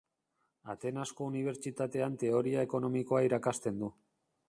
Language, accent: Basque, Erdialdekoa edo Nafarra (Gipuzkoa, Nafarroa)